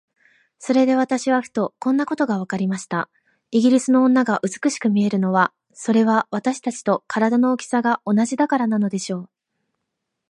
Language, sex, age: Japanese, female, 19-29